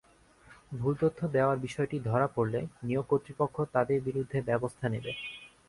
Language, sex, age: Bengali, male, 19-29